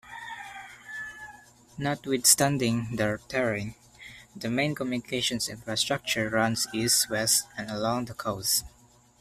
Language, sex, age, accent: English, male, under 19, Filipino